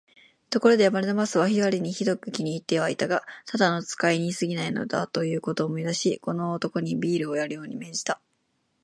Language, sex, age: Japanese, female, 19-29